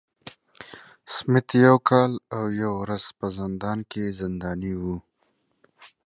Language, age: English, 19-29